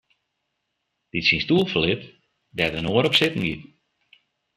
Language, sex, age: Western Frisian, male, 50-59